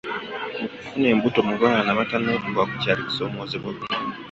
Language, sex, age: Ganda, male, 19-29